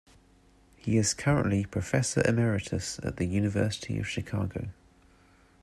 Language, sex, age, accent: English, male, 30-39, England English